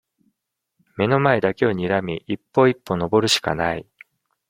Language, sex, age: Japanese, male, 50-59